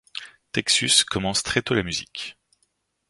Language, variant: French, Français de métropole